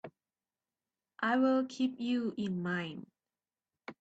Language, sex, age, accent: English, female, 19-29, Malaysian English